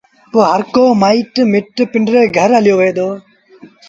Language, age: Sindhi Bhil, under 19